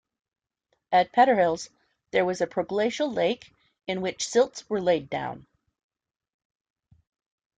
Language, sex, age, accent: English, female, 40-49, Canadian English